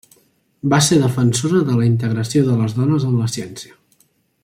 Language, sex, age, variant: Catalan, male, 19-29, Central